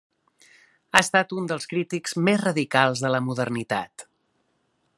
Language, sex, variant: Catalan, male, Central